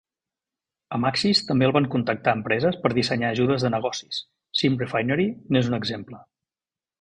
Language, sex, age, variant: Catalan, male, 50-59, Central